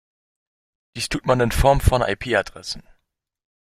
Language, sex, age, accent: German, male, 19-29, Deutschland Deutsch